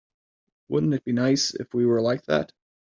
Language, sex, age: English, male, 30-39